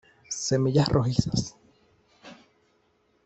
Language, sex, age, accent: Spanish, male, 30-39, Caribe: Cuba, Venezuela, Puerto Rico, República Dominicana, Panamá, Colombia caribeña, México caribeño, Costa del golfo de México